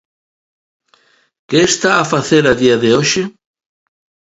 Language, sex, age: Galician, male, 50-59